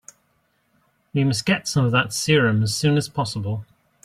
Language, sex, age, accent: English, male, 40-49, England English